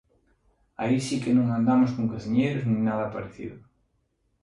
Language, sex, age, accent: Galician, male, 30-39, Normativo (estándar)